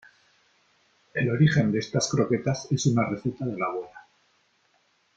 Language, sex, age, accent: Spanish, male, 30-39, España: Norte peninsular (Asturias, Castilla y León, Cantabria, País Vasco, Navarra, Aragón, La Rioja, Guadalajara, Cuenca)